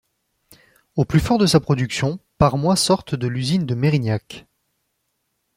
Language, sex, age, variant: French, male, 19-29, Français de métropole